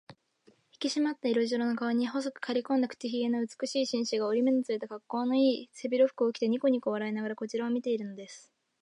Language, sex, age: Japanese, female, under 19